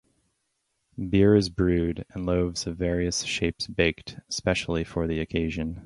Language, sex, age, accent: English, male, 30-39, United States English